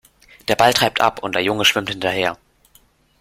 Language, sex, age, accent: German, male, under 19, Deutschland Deutsch